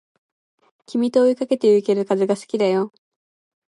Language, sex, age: Japanese, female, 19-29